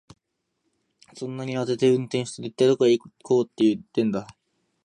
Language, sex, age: Japanese, male, 19-29